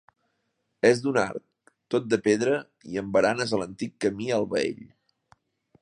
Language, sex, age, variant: Catalan, male, 40-49, Central